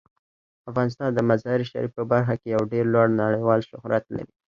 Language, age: Pashto, under 19